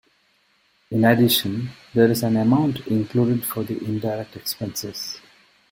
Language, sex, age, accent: English, male, 30-39, India and South Asia (India, Pakistan, Sri Lanka)